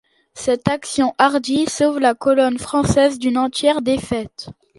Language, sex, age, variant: French, male, 40-49, Français de métropole